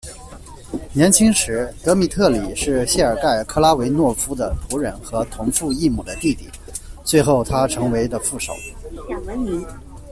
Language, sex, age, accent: Chinese, male, 30-39, 出生地：江苏省